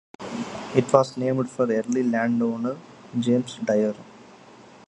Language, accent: English, India and South Asia (India, Pakistan, Sri Lanka)